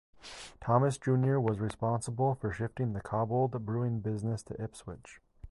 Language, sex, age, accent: English, male, 30-39, United States English